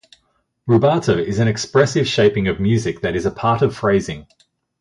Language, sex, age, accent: English, male, 40-49, Australian English